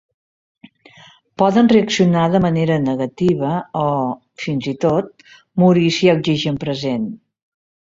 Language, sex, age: Catalan, female, 70-79